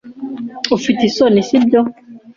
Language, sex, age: Kinyarwanda, female, 19-29